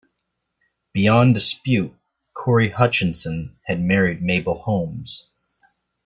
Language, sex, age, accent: English, male, 19-29, United States English